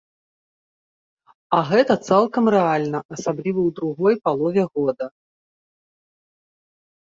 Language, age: Belarusian, 40-49